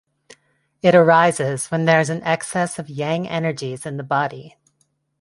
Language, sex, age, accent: English, female, 30-39, United States English